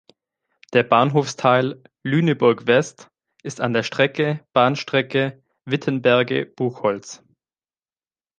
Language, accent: German, Deutschland Deutsch